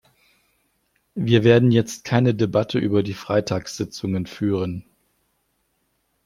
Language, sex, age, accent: German, male, 40-49, Deutschland Deutsch